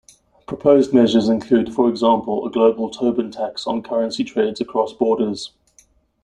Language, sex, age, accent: English, male, 30-39, Southern African (South Africa, Zimbabwe, Namibia)